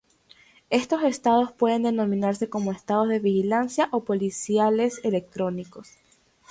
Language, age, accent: Spanish, 19-29, Andino-Pacífico: Colombia, Perú, Ecuador, oeste de Bolivia y Venezuela andina